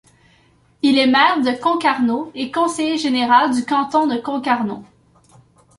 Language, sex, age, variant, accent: French, female, 19-29, Français d'Amérique du Nord, Français du Canada